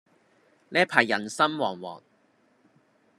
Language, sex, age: Cantonese, female, 19-29